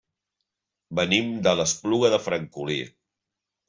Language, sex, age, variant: Catalan, male, 50-59, Central